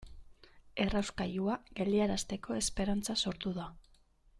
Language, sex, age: Basque, female, 30-39